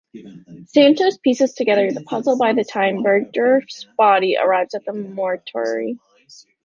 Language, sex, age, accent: English, female, 19-29, United States English